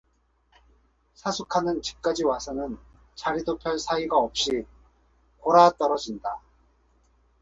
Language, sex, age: Korean, male, 40-49